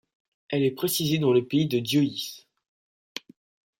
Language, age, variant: French, 19-29, Français de métropole